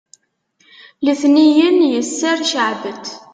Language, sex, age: Kabyle, female, 19-29